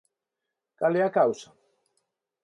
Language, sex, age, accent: Galician, male, 50-59, Neofalante